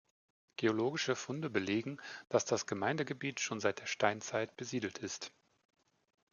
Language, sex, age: German, male, 40-49